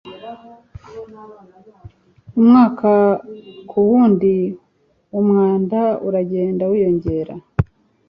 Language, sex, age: Kinyarwanda, female, 30-39